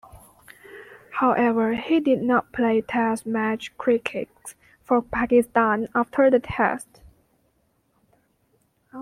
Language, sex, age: English, female, 19-29